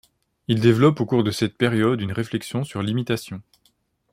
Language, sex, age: French, male, 30-39